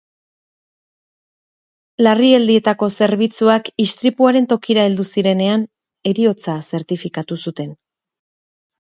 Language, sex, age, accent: Basque, female, 40-49, Erdialdekoa edo Nafarra (Gipuzkoa, Nafarroa)